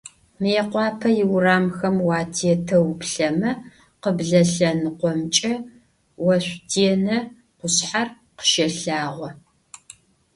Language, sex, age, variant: Adyghe, female, 50-59, Адыгабзэ (Кирил, пстэумэ зэдыряе)